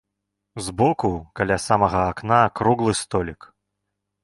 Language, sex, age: Belarusian, male, 19-29